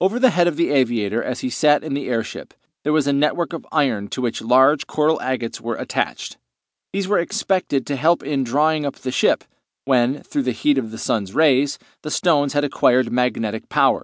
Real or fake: real